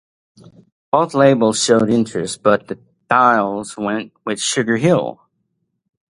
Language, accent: English, United States English